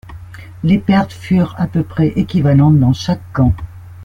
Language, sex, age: French, female, 60-69